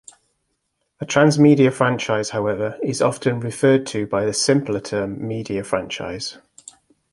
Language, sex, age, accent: English, male, 40-49, England English